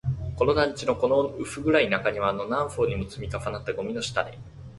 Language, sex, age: Japanese, male, under 19